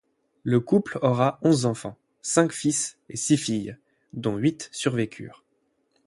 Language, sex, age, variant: French, male, 19-29, Français de métropole